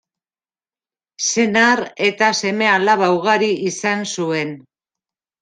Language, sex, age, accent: Basque, male, 19-29, Mendebalekoa (Araba, Bizkaia, Gipuzkoako mendebaleko herri batzuk)